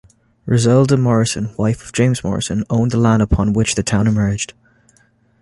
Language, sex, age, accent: English, male, 19-29, Irish English